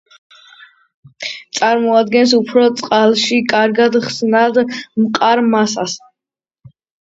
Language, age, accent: Georgian, under 19, ჩვეულებრივი